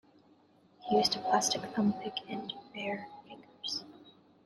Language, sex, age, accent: English, female, 30-39, United States English